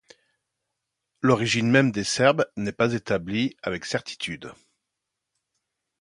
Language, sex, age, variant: French, male, 40-49, Français de métropole